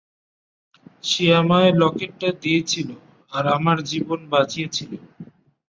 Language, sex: Bengali, male